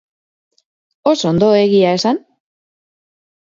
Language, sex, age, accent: Basque, female, 30-39, Erdialdekoa edo Nafarra (Gipuzkoa, Nafarroa)